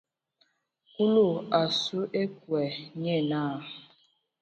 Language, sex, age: Ewondo, female, 19-29